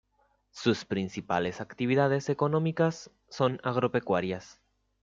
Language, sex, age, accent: Spanish, male, 19-29, Rioplatense: Argentina, Uruguay, este de Bolivia, Paraguay